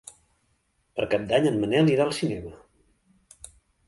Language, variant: Catalan, Central